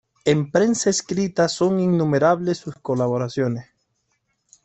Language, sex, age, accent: Spanish, male, 30-39, Caribe: Cuba, Venezuela, Puerto Rico, República Dominicana, Panamá, Colombia caribeña, México caribeño, Costa del golfo de México